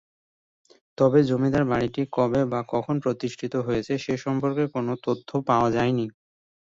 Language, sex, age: Bengali, male, 19-29